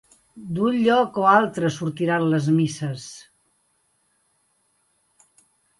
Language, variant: Catalan, Central